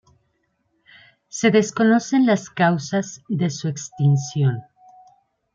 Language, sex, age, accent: Spanish, female, 50-59, México